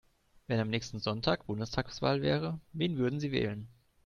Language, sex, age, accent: German, male, 19-29, Deutschland Deutsch